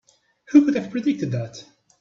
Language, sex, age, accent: English, male, 19-29, United States English